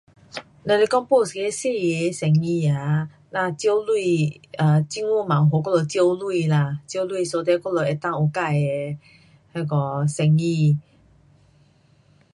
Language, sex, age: Pu-Xian Chinese, female, 40-49